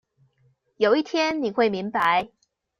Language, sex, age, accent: Chinese, female, 30-39, 出生地：臺中市